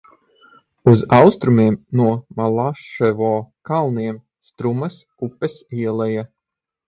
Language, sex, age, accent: Latvian, male, 30-39, Dzimtā valoda